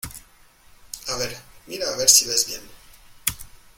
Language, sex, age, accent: Spanish, male, 19-29, México